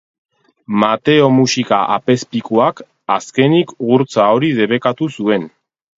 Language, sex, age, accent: Basque, male, 30-39, Erdialdekoa edo Nafarra (Gipuzkoa, Nafarroa)